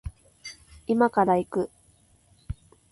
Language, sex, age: Japanese, female, 19-29